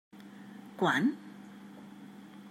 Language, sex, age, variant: Catalan, female, 50-59, Central